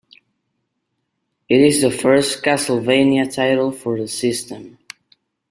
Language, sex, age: English, male, under 19